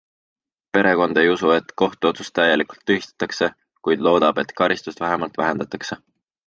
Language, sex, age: Estonian, male, 19-29